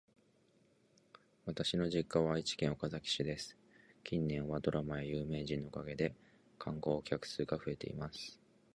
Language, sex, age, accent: Japanese, male, 19-29, 標準語